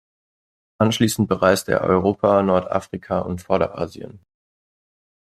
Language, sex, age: German, male, 19-29